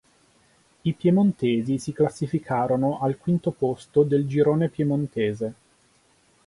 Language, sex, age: Italian, male, 30-39